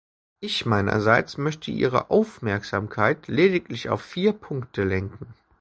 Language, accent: German, Deutschland Deutsch